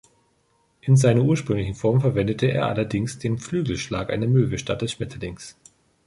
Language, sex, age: German, male, 40-49